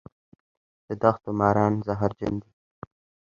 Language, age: Pashto, under 19